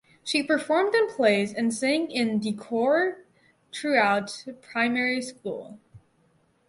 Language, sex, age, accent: English, female, under 19, United States English